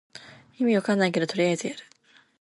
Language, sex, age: Japanese, female, under 19